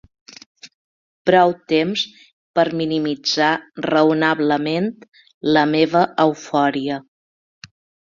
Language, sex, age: Catalan, female, 50-59